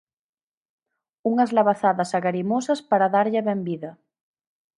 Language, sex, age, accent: Galician, female, 19-29, Central (gheada); Normativo (estándar)